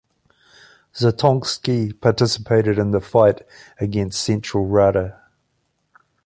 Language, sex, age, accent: English, male, 40-49, New Zealand English